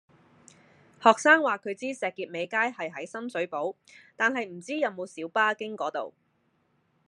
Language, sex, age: Cantonese, female, 19-29